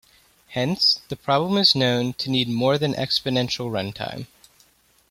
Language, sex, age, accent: English, male, 19-29, United States English